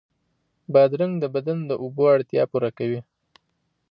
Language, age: Pashto, 30-39